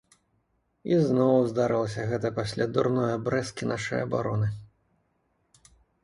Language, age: Belarusian, 40-49